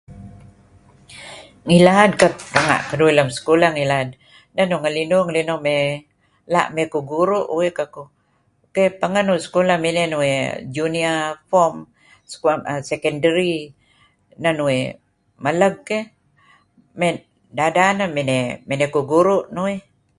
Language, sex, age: Kelabit, female, 70-79